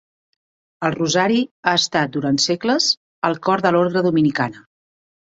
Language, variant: Catalan, Central